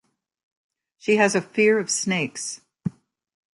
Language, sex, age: English, female, 60-69